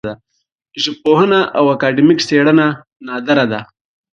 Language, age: Pashto, 19-29